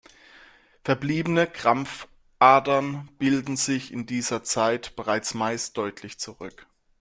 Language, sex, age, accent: German, male, 19-29, Deutschland Deutsch